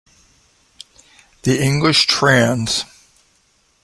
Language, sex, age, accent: English, male, 40-49, United States English